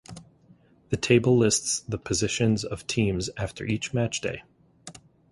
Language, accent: English, United States English